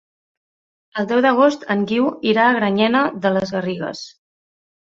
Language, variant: Catalan, Central